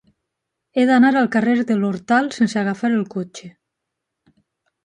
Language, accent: Catalan, valencià